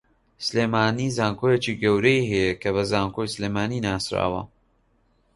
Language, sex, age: Central Kurdish, male, 19-29